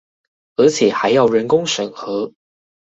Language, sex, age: Chinese, male, 19-29